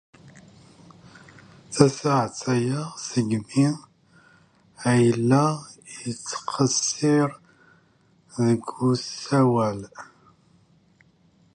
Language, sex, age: Kabyle, male, 40-49